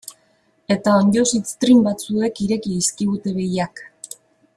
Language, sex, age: Basque, female, 50-59